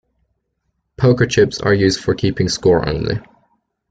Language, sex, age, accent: English, male, 19-29, England English